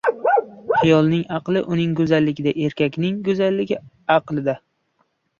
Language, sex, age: Uzbek, male, 19-29